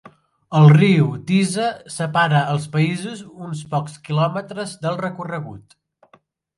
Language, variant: Catalan, Central